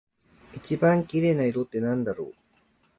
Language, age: Japanese, 30-39